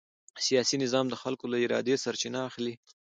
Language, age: Pashto, 19-29